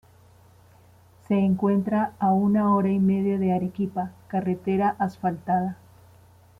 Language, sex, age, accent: Spanish, female, 40-49, Andino-Pacífico: Colombia, Perú, Ecuador, oeste de Bolivia y Venezuela andina